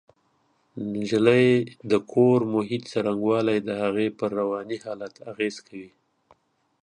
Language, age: Pashto, 60-69